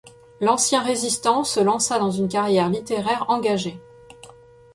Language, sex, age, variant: French, female, 30-39, Français de métropole